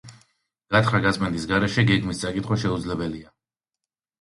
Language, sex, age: Georgian, male, 30-39